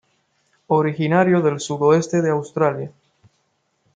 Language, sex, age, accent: Spanish, male, 19-29, Caribe: Cuba, Venezuela, Puerto Rico, República Dominicana, Panamá, Colombia caribeña, México caribeño, Costa del golfo de México